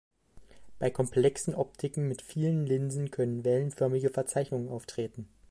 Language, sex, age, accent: German, male, 19-29, Deutschland Deutsch